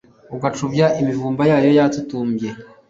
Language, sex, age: Kinyarwanda, male, 30-39